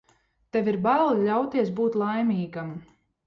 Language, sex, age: Latvian, female, 30-39